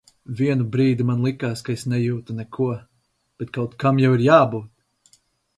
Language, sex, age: Latvian, male, 19-29